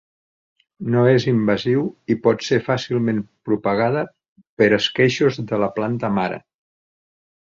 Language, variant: Catalan, Central